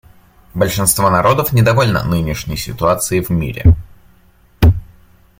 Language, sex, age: Russian, male, 19-29